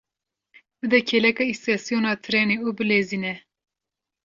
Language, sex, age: Kurdish, female, 19-29